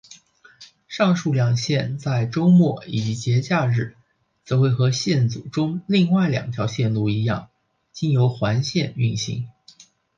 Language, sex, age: Chinese, male, 19-29